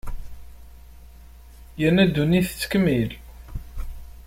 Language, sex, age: Kabyle, male, 19-29